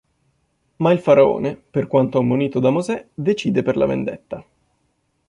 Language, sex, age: Italian, male, 19-29